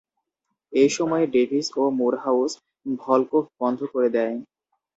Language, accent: Bengali, Bangladeshi